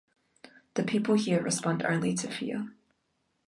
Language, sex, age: English, female, 19-29